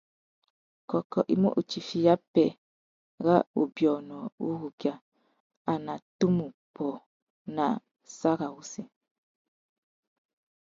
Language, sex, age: Tuki, female, 30-39